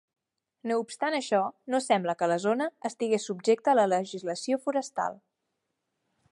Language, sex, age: Catalan, female, under 19